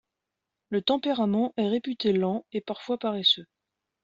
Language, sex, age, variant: French, female, 30-39, Français de métropole